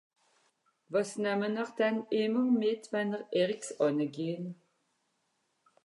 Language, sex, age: Swiss German, female, 50-59